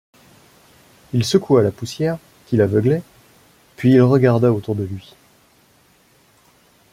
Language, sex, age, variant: French, male, 19-29, Français de métropole